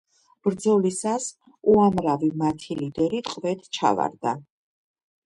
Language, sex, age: Georgian, female, 50-59